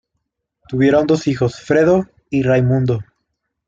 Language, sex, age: Spanish, male, 19-29